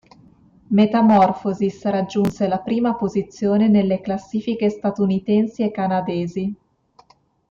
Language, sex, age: Italian, female, 19-29